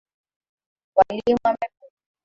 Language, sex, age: Swahili, female, 19-29